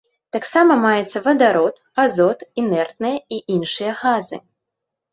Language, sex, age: Belarusian, female, 19-29